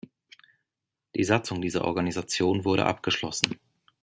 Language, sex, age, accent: German, male, 19-29, Schweizerdeutsch